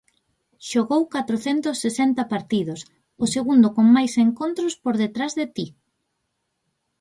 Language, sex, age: Galician, female, 19-29